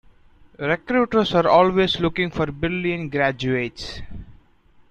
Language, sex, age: English, male, 19-29